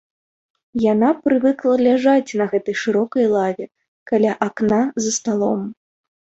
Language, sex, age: Belarusian, female, 30-39